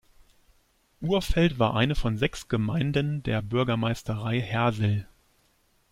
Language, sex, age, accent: German, male, 30-39, Deutschland Deutsch